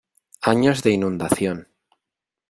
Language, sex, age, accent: Spanish, male, 30-39, España: Centro-Sur peninsular (Madrid, Toledo, Castilla-La Mancha)